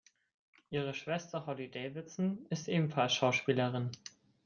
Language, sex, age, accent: German, male, 19-29, Deutschland Deutsch